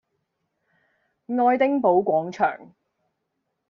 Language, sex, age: Cantonese, female, 19-29